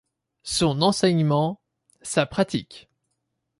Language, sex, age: French, male, under 19